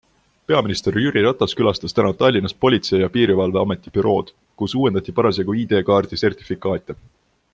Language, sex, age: Estonian, male, 19-29